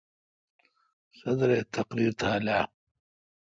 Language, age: Kalkoti, 50-59